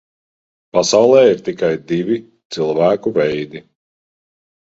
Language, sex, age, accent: Latvian, male, 40-49, Rigas